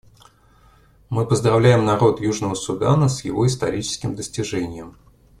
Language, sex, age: Russian, male, 30-39